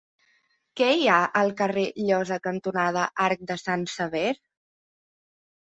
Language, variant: Catalan, Central